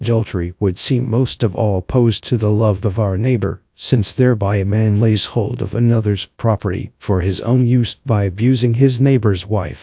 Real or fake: fake